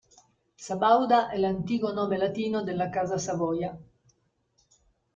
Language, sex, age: Italian, female, 60-69